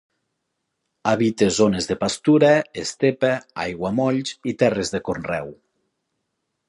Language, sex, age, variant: Catalan, male, 30-39, Nord-Occidental